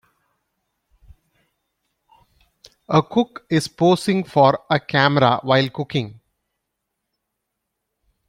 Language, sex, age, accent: English, male, 40-49, India and South Asia (India, Pakistan, Sri Lanka)